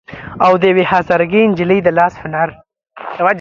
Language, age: Pashto, under 19